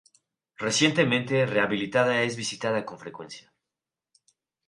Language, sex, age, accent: Spanish, male, 19-29, México